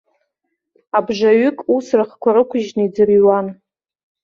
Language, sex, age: Abkhazian, female, 40-49